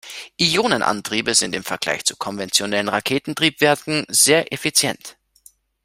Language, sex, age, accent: German, male, 30-39, Österreichisches Deutsch